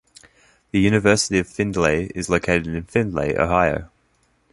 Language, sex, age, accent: English, male, 19-29, Australian English